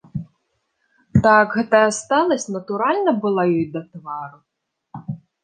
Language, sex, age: Belarusian, female, 19-29